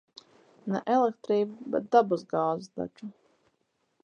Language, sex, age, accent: Latvian, female, 30-39, bez akcenta